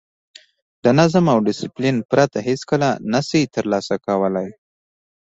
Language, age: Pashto, 19-29